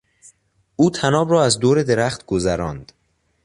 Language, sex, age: Persian, male, under 19